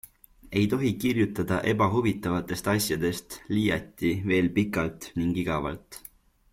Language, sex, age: Estonian, male, 19-29